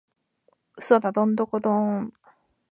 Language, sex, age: Japanese, female, 19-29